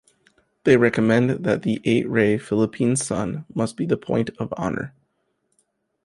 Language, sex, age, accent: English, male, 19-29, United States English